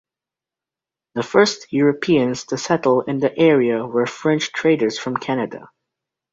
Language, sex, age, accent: English, male, under 19, England English